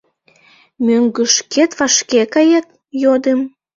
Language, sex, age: Mari, female, 19-29